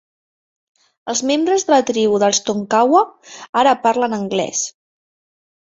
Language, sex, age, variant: Catalan, female, 19-29, Central